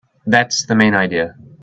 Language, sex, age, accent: English, male, 19-29, New Zealand English